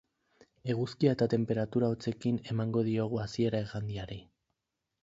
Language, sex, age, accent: Basque, male, 19-29, Mendebalekoa (Araba, Bizkaia, Gipuzkoako mendebaleko herri batzuk)